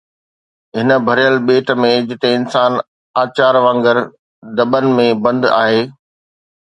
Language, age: Sindhi, 40-49